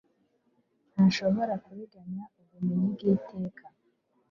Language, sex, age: Kinyarwanda, female, 19-29